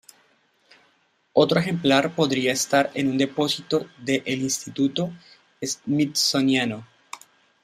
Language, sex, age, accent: Spanish, male, 30-39, Andino-Pacífico: Colombia, Perú, Ecuador, oeste de Bolivia y Venezuela andina